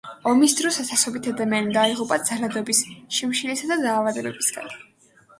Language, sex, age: Georgian, female, under 19